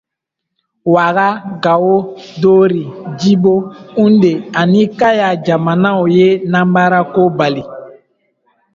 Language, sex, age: Dyula, male, 19-29